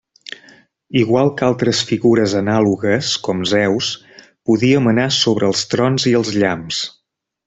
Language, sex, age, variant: Catalan, male, 30-39, Central